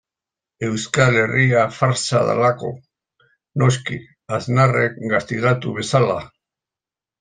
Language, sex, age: Basque, male, 70-79